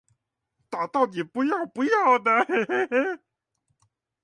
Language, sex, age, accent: Chinese, male, 19-29, 出生地：臺北市